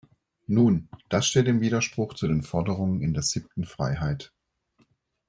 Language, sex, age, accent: German, male, 40-49, Deutschland Deutsch